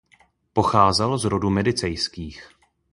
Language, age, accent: Czech, 19-29, pražský